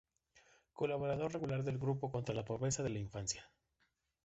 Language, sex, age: Spanish, male, 19-29